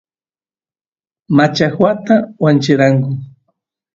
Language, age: Santiago del Estero Quichua, 40-49